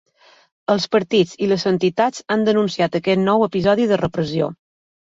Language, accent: Catalan, mallorquí